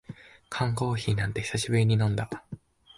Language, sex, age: Japanese, male, under 19